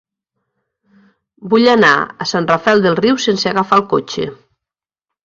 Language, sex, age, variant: Catalan, male, 40-49, Central